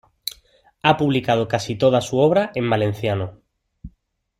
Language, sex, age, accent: Spanish, male, 30-39, España: Sur peninsular (Andalucia, Extremadura, Murcia)